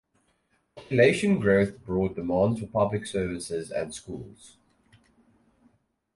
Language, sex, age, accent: English, male, 19-29, Southern African (South Africa, Zimbabwe, Namibia)